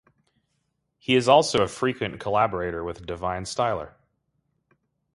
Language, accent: English, United States English